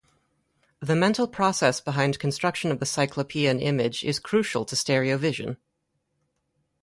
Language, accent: English, United States English